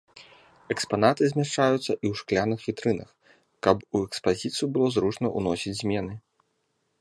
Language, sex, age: Belarusian, male, 30-39